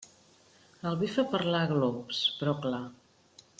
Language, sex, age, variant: Catalan, female, 50-59, Central